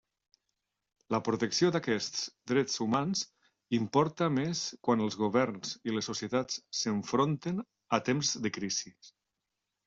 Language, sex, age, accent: Catalan, male, 50-59, valencià